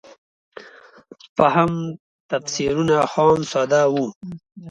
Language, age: Pashto, 30-39